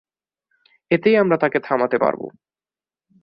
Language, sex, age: Bengali, male, under 19